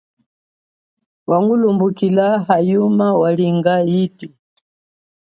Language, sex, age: Chokwe, female, 40-49